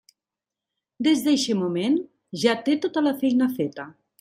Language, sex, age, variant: Catalan, female, 50-59, Central